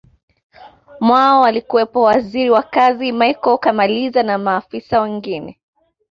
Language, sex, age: Swahili, female, 19-29